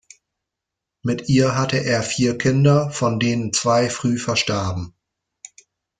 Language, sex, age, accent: German, male, 40-49, Deutschland Deutsch